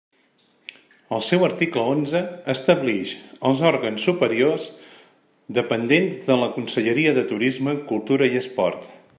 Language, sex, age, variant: Catalan, male, 40-49, Central